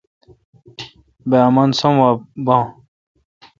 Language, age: Kalkoti, 19-29